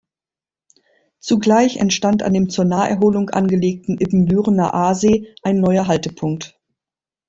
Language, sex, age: German, female, 50-59